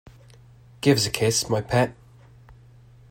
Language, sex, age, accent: English, male, 19-29, England English